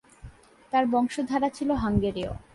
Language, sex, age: Bengali, female, 19-29